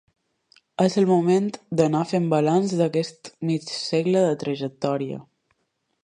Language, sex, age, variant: Catalan, female, 19-29, Balear